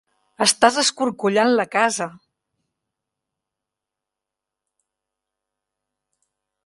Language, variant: Catalan, Central